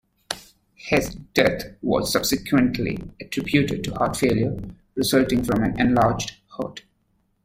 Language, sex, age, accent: English, male, 30-39, United States English